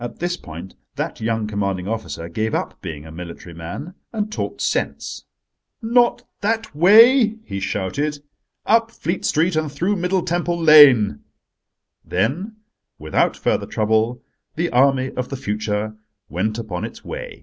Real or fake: real